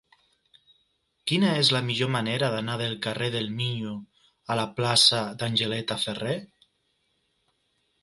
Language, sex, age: Catalan, male, 30-39